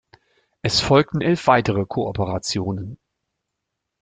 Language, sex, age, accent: German, male, 50-59, Deutschland Deutsch